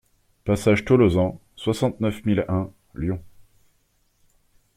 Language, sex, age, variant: French, male, 30-39, Français de métropole